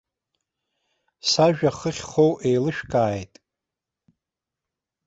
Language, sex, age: Abkhazian, male, 30-39